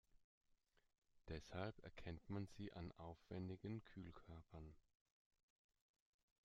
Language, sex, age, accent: German, male, 30-39, Deutschland Deutsch